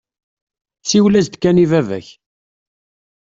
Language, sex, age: Kabyle, male, 30-39